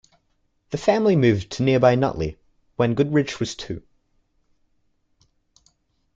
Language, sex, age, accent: English, male, under 19, Australian English